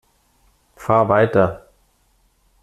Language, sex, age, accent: German, male, 40-49, Deutschland Deutsch